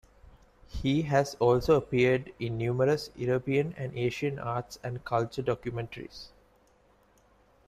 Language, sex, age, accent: English, male, 19-29, United States English